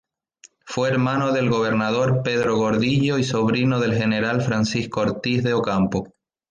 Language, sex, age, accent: Spanish, male, 19-29, España: Islas Canarias